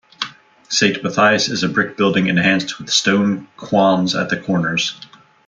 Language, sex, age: English, male, 40-49